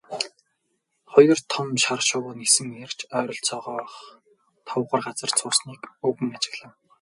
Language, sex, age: Mongolian, male, 19-29